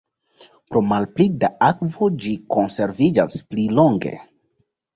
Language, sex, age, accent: Esperanto, male, 19-29, Internacia